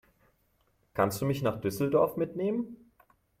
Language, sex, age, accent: German, male, 19-29, Deutschland Deutsch